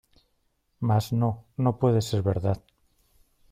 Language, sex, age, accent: Spanish, male, 40-49, España: Norte peninsular (Asturias, Castilla y León, Cantabria, País Vasco, Navarra, Aragón, La Rioja, Guadalajara, Cuenca)